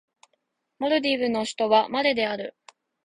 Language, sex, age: Japanese, female, 19-29